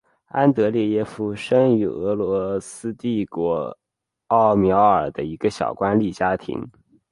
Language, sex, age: Chinese, male, under 19